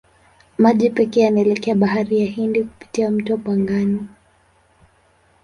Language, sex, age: Swahili, female, 19-29